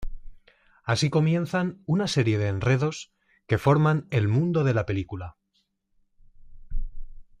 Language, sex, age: Spanish, male, 40-49